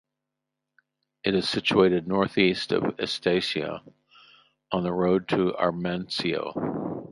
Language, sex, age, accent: English, male, 60-69, United States English